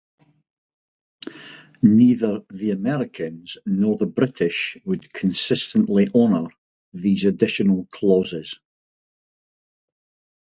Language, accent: English, Scottish English